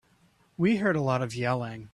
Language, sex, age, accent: English, male, 30-39, United States English